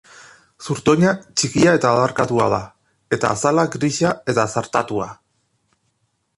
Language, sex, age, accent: Basque, male, 19-29, Erdialdekoa edo Nafarra (Gipuzkoa, Nafarroa)